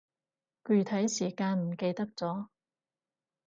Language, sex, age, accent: Cantonese, female, 30-39, 广州音